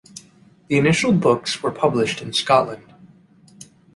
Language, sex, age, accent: English, male, 19-29, United States English